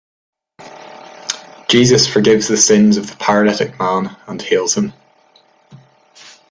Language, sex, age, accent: English, male, 19-29, Irish English